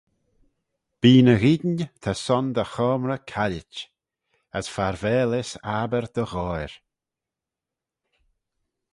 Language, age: Manx, 40-49